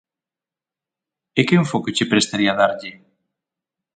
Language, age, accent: Galician, 30-39, Oriental (común en zona oriental); Normativo (estándar)